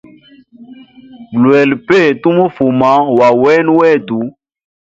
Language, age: Hemba, 30-39